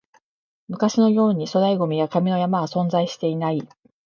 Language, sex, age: Japanese, female, 50-59